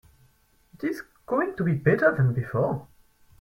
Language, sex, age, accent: English, male, 19-29, french accent